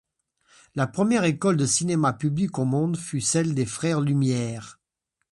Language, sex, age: French, male, 50-59